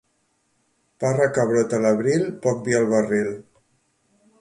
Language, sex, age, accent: Catalan, male, 50-59, Barceloní